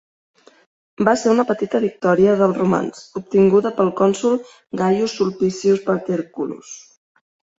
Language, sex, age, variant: Catalan, female, 30-39, Central